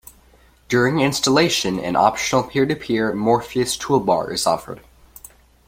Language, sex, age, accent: English, male, under 19, United States English